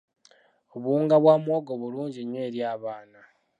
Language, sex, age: Ganda, male, 19-29